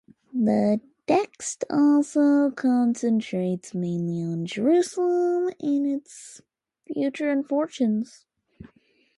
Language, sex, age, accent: English, female, under 19, United States English